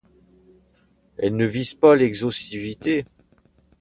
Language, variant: French, Français de métropole